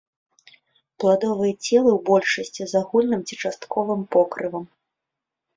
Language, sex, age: Belarusian, female, 30-39